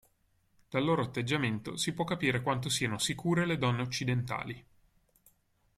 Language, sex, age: Italian, male, 30-39